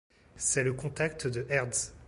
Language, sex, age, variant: French, male, 19-29, Français de métropole